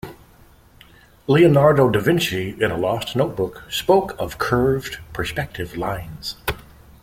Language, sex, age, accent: English, male, 50-59, United States English